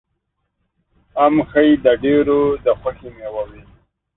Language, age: Pashto, 30-39